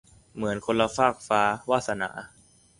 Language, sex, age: Thai, male, under 19